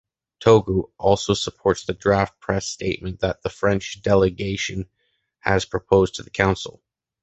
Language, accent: English, Canadian English